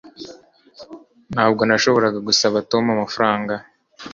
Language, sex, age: Kinyarwanda, male, 19-29